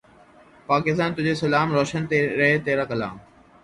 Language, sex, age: Urdu, male, 19-29